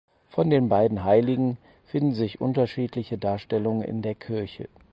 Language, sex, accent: German, male, Deutschland Deutsch